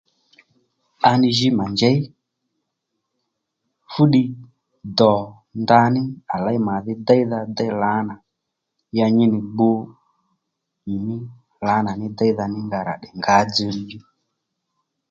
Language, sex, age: Lendu, male, 30-39